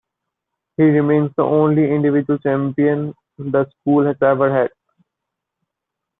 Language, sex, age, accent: English, male, 19-29, India and South Asia (India, Pakistan, Sri Lanka)